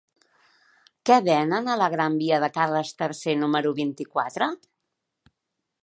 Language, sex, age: Catalan, female, 40-49